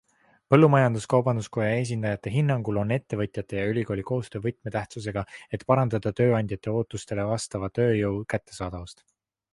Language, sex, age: Estonian, male, 19-29